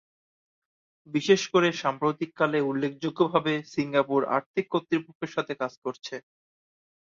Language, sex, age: Bengali, male, 19-29